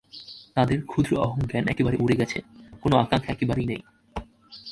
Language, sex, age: Bengali, male, under 19